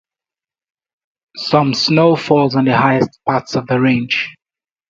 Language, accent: English, Nigerian English